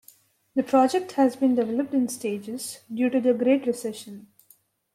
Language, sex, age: English, female, 19-29